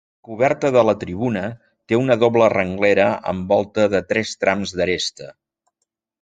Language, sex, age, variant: Catalan, male, 50-59, Central